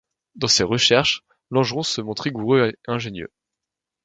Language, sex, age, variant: French, male, 19-29, Français de métropole